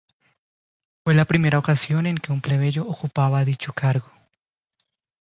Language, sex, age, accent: Spanish, male, 19-29, Andino-Pacífico: Colombia, Perú, Ecuador, oeste de Bolivia y Venezuela andina